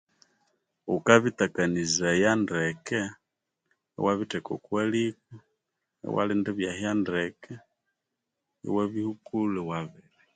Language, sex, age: Konzo, male, 30-39